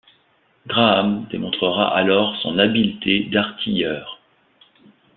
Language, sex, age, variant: French, male, 30-39, Français de métropole